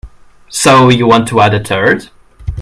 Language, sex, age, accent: English, male, under 19, England English